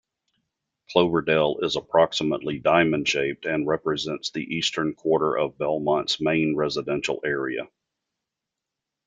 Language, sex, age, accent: English, male, 50-59, United States English